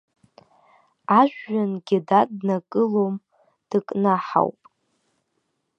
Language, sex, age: Abkhazian, female, under 19